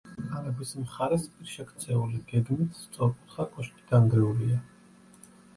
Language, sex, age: Georgian, male, 30-39